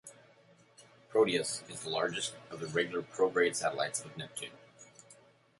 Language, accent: English, United States English